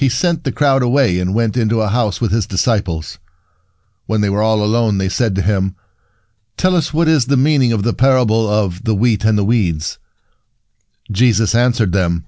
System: none